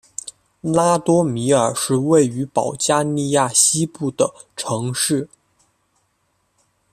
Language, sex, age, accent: Chinese, male, 19-29, 出生地：湖北省